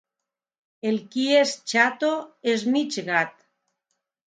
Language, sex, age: Catalan, female, 50-59